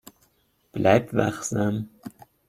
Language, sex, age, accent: German, male, 19-29, Deutschland Deutsch